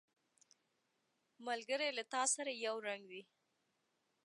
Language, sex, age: Pashto, female, 19-29